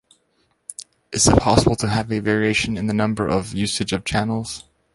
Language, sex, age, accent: English, male, 19-29, United States English